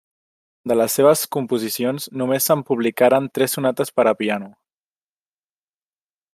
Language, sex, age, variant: Catalan, male, under 19, Central